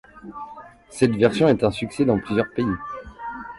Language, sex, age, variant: French, male, 30-39, Français de métropole